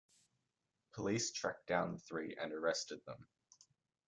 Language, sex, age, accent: English, male, under 19, Australian English